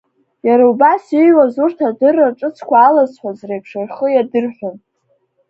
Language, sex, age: Abkhazian, female, under 19